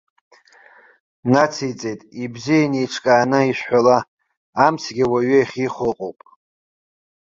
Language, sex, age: Abkhazian, male, 40-49